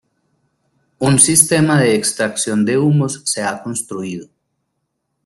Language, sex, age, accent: Spanish, male, 40-49, Andino-Pacífico: Colombia, Perú, Ecuador, oeste de Bolivia y Venezuela andina